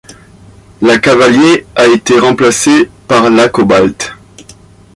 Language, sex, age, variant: French, male, 30-39, Français de métropole